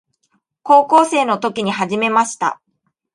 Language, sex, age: Japanese, female, 40-49